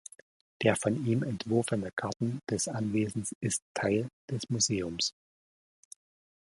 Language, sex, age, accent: German, male, 30-39, Deutschland Deutsch